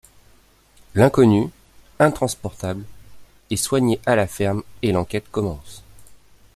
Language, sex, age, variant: French, male, 30-39, Français de métropole